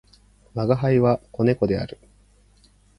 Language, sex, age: Japanese, male, 40-49